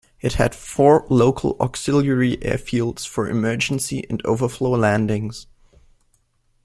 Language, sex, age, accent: English, male, 19-29, Australian English